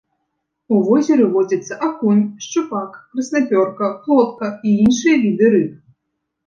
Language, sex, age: Belarusian, female, 19-29